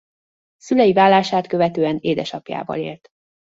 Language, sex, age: Hungarian, female, 40-49